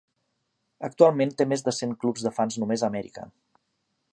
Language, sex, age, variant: Catalan, male, 50-59, Central